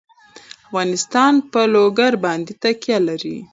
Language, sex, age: Pashto, female, 19-29